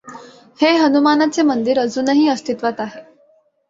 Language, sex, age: Marathi, female, under 19